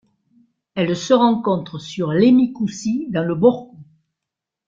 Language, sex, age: French, female, 60-69